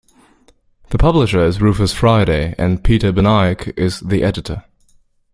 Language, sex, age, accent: English, male, 19-29, England English